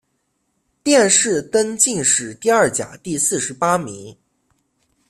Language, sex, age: Chinese, male, 19-29